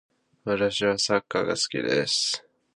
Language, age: Japanese, 19-29